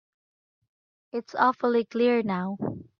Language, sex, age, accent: English, female, under 19, Filipino